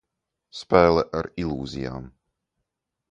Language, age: Latvian, 19-29